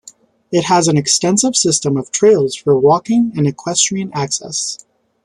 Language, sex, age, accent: English, male, 19-29, United States English